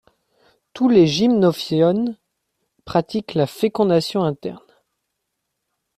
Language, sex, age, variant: French, male, under 19, Français de métropole